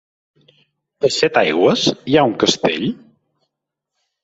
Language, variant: Catalan, Central